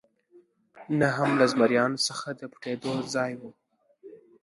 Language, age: Pashto, under 19